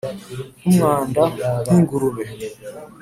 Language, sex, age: Kinyarwanda, female, 30-39